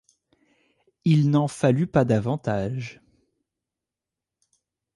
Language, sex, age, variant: French, male, 19-29, Français de métropole